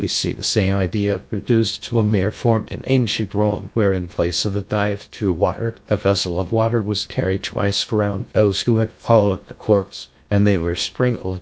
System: TTS, GlowTTS